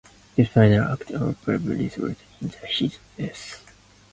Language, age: English, 19-29